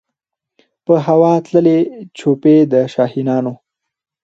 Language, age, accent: Pashto, 30-39, پکتیا ولایت، احمدزی